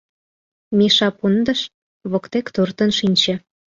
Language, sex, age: Mari, female, 19-29